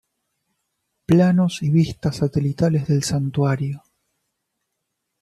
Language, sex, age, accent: Spanish, male, 30-39, Rioplatense: Argentina, Uruguay, este de Bolivia, Paraguay